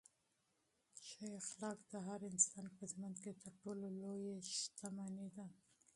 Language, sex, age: Pashto, female, 30-39